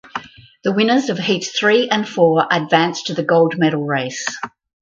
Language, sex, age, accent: English, female, 60-69, Australian English